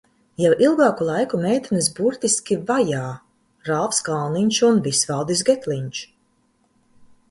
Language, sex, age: Latvian, female, 40-49